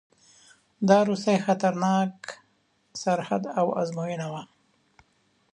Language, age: Pashto, 40-49